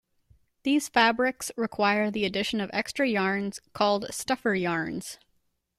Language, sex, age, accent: English, female, 19-29, United States English